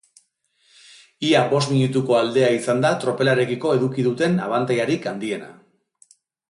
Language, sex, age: Basque, male, 40-49